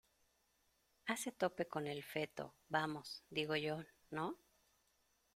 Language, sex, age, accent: Spanish, female, 40-49, México